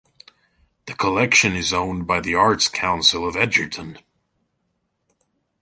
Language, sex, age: English, male, 40-49